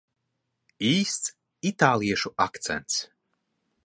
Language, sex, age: Latvian, male, 30-39